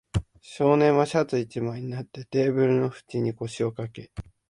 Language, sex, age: Japanese, male, 19-29